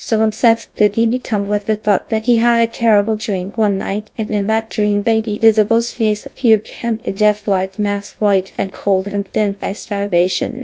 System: TTS, GlowTTS